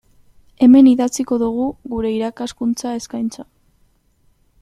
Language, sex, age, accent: Basque, female, under 19, Mendebalekoa (Araba, Bizkaia, Gipuzkoako mendebaleko herri batzuk)